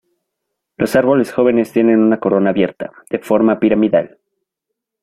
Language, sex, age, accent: Spanish, male, under 19, México